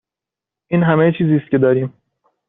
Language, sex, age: Persian, male, under 19